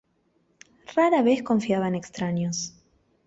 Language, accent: Spanish, Rioplatense: Argentina, Uruguay, este de Bolivia, Paraguay